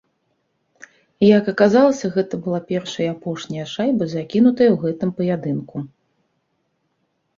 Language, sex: Belarusian, female